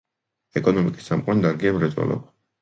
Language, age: Georgian, 19-29